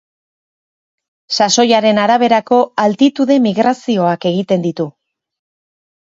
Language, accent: Basque, Erdialdekoa edo Nafarra (Gipuzkoa, Nafarroa)